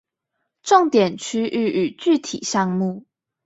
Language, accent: Chinese, 出生地：桃園市